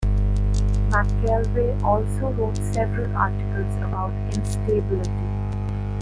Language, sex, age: English, female, 19-29